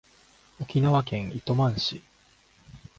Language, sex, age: Japanese, male, 30-39